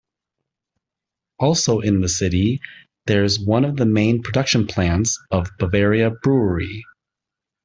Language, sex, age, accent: English, male, 30-39, United States English